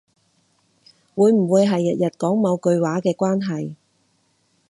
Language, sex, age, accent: Cantonese, female, 30-39, 广州音